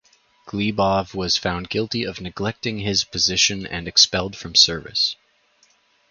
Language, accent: English, Canadian English